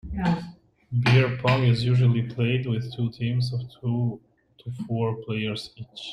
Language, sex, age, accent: English, male, 30-39, United States English